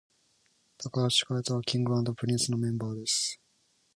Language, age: Japanese, 19-29